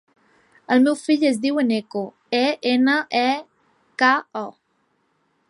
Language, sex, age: Catalan, female, 19-29